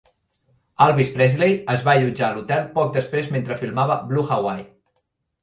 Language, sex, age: Catalan, female, 30-39